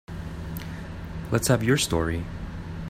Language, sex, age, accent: English, male, 19-29, United States English